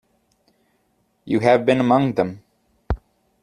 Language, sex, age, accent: English, male, 30-39, United States English